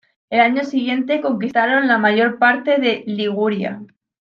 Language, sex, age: Spanish, female, 19-29